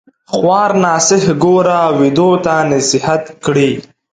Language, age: Pashto, 19-29